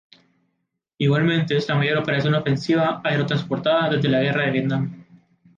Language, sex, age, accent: Spanish, male, 19-29, América central